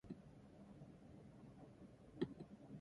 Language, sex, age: English, female, 19-29